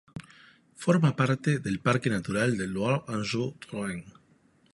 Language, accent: Spanish, Rioplatense: Argentina, Uruguay, este de Bolivia, Paraguay